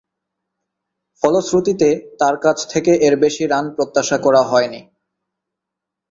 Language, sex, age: Bengali, male, 19-29